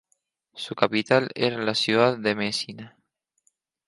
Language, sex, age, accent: Spanish, male, 19-29, Rioplatense: Argentina, Uruguay, este de Bolivia, Paraguay